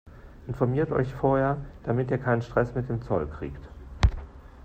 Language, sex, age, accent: German, male, 30-39, Deutschland Deutsch